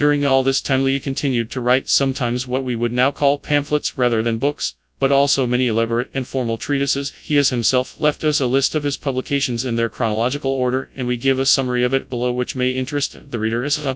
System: TTS, FastPitch